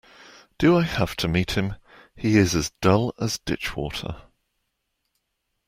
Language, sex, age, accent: English, male, 60-69, England English